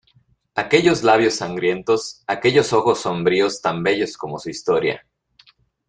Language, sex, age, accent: Spanish, male, 19-29, México